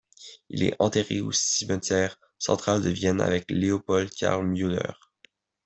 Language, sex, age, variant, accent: French, male, under 19, Français d'Amérique du Nord, Français du Canada